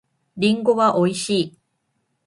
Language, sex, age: Japanese, female, 19-29